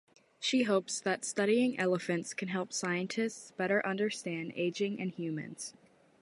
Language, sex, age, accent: English, female, under 19, United States English